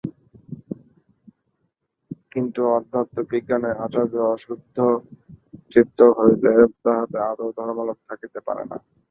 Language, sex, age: Bengali, male, 19-29